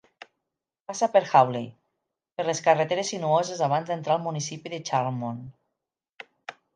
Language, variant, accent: Catalan, Nord-Occidental, Tortosí